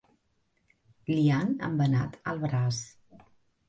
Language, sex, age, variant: Catalan, female, 40-49, Central